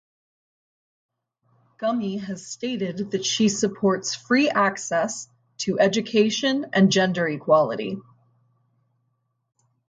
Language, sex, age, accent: English, female, 30-39, United States English